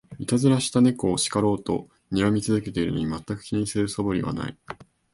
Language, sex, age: Japanese, male, 19-29